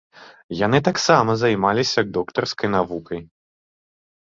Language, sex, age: Belarusian, male, under 19